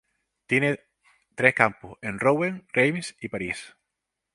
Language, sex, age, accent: Spanish, male, 50-59, España: Islas Canarias